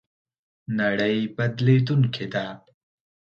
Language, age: Pashto, 19-29